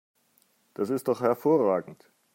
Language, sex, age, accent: German, male, 40-49, Deutschland Deutsch